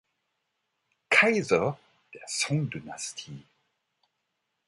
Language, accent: German, Deutschland Deutsch